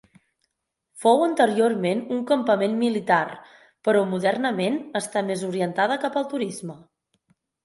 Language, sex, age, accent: Catalan, female, 30-39, Oriental